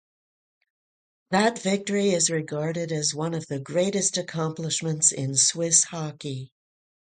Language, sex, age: English, female, 70-79